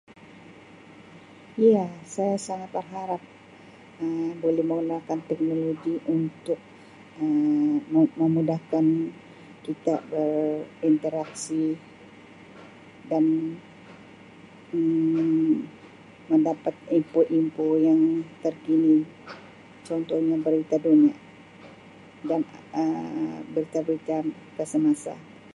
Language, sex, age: Sabah Malay, female, 60-69